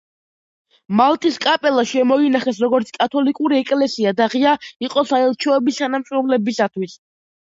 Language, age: Georgian, under 19